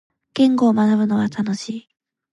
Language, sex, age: Japanese, female, 19-29